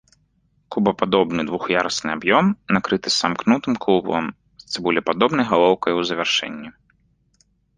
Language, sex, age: Belarusian, male, 19-29